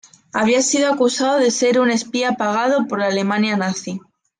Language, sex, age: Spanish, female, 19-29